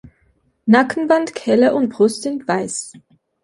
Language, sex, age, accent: German, female, 19-29, Schweizerdeutsch